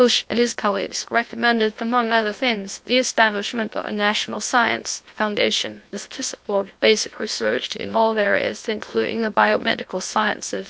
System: TTS, GlowTTS